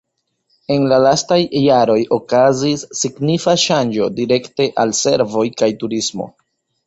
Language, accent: Esperanto, Internacia